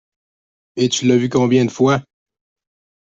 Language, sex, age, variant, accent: French, male, 30-39, Français d'Amérique du Nord, Français du Canada